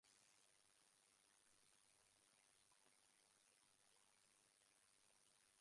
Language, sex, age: English, female, 19-29